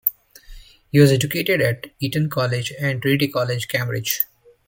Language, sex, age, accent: English, male, 30-39, England English